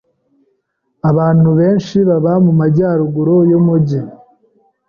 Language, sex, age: Kinyarwanda, male, 19-29